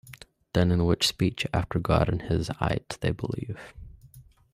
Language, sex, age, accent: English, male, under 19, Canadian English